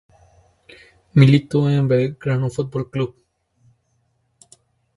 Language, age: Spanish, 19-29